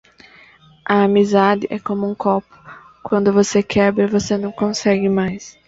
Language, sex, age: Portuguese, female, 19-29